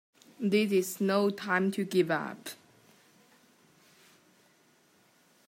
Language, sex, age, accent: English, male, under 19, England English